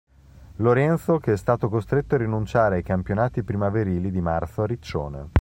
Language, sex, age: Italian, male, 30-39